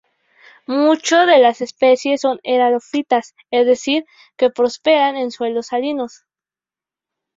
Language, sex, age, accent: Spanish, female, 19-29, México